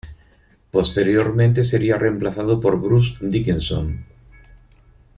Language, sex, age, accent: Spanish, male, 50-59, España: Norte peninsular (Asturias, Castilla y León, Cantabria, País Vasco, Navarra, Aragón, La Rioja, Guadalajara, Cuenca)